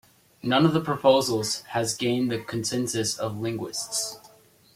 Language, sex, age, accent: English, male, under 19, United States English